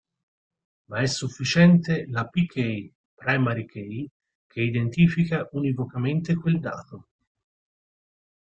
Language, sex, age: Italian, male, 30-39